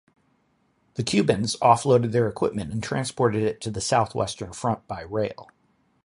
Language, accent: English, United States English